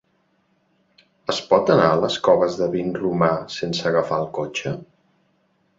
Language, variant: Catalan, Central